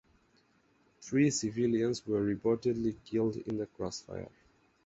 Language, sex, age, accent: English, male, 19-29, United States English